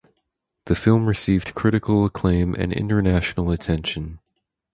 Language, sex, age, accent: English, male, 19-29, United States English